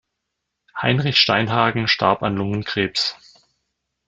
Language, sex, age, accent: German, male, 30-39, Deutschland Deutsch